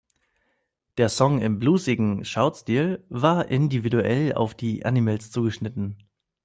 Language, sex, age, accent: German, male, 19-29, Deutschland Deutsch